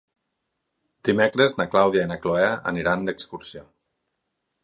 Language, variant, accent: Catalan, Nord-Occidental, Ebrenc